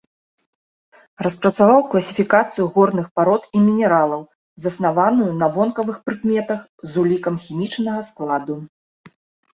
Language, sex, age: Belarusian, female, 30-39